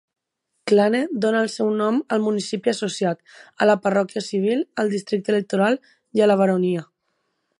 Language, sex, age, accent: Catalan, female, 19-29, valencià